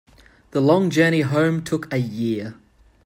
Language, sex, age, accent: English, male, 30-39, Australian English